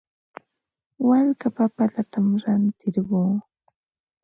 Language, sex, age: Ambo-Pasco Quechua, female, 19-29